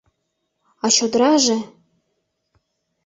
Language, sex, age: Mari, female, 19-29